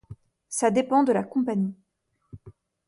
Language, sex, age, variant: French, female, 30-39, Français de métropole